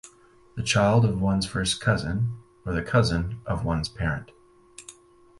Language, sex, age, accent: English, male, 30-39, United States English